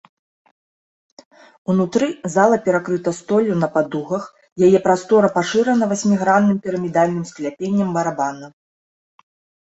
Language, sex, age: Belarusian, female, 30-39